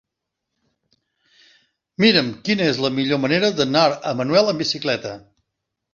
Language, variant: Catalan, Septentrional